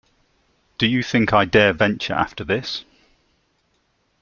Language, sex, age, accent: English, male, 40-49, England English